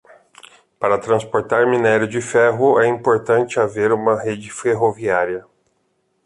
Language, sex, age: Portuguese, male, 40-49